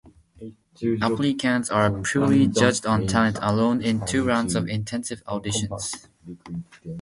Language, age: English, under 19